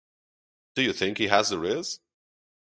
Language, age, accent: English, 19-29, United States English